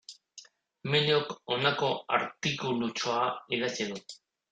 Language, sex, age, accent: Basque, male, 40-49, Mendebalekoa (Araba, Bizkaia, Gipuzkoako mendebaleko herri batzuk)